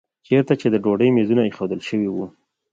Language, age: Pashto, 30-39